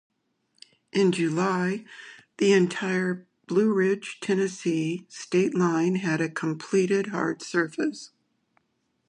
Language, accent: English, United States English